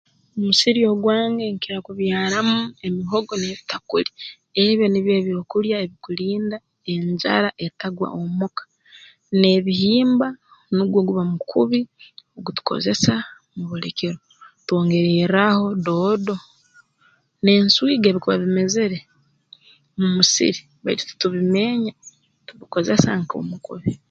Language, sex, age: Tooro, female, 30-39